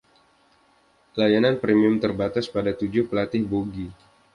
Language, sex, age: Indonesian, male, 19-29